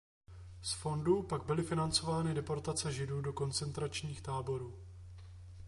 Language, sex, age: Czech, male, 30-39